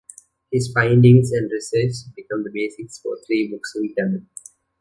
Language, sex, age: English, male, 19-29